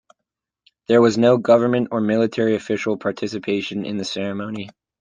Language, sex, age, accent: English, male, 19-29, United States English